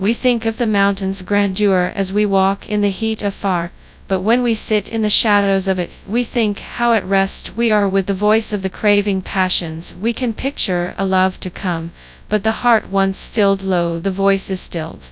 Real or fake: fake